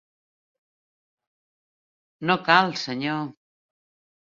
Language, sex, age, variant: Catalan, female, 60-69, Central